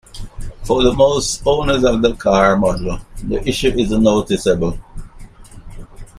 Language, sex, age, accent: English, male, 50-59, England English